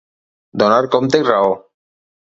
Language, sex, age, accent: Catalan, male, 30-39, apitxat